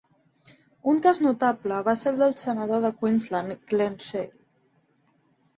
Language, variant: Catalan, Septentrional